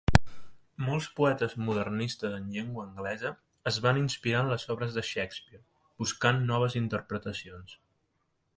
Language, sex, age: Catalan, male, 19-29